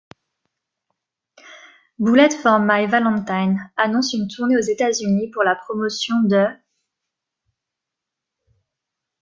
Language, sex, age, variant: French, female, 19-29, Français de métropole